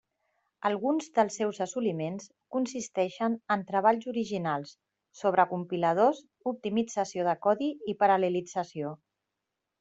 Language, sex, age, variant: Catalan, female, 40-49, Central